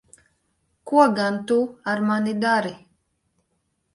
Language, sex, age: Latvian, female, 19-29